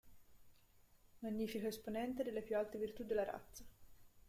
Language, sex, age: Italian, female, 19-29